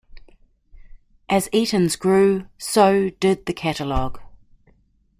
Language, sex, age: English, female, 40-49